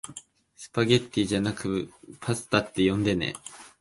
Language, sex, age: Japanese, male, under 19